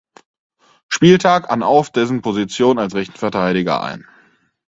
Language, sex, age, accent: German, male, 19-29, Deutschland Deutsch